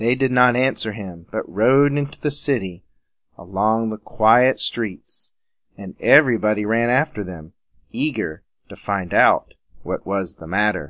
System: none